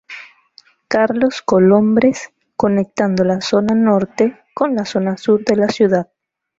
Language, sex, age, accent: Spanish, female, 19-29, Andino-Pacífico: Colombia, Perú, Ecuador, oeste de Bolivia y Venezuela andina